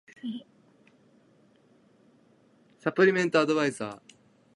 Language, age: Japanese, 30-39